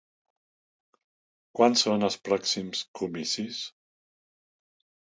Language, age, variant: Catalan, 60-69, Central